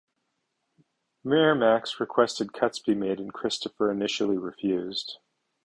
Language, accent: English, United States English